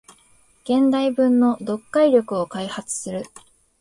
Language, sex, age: Japanese, female, 19-29